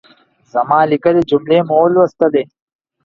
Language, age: Pashto, 19-29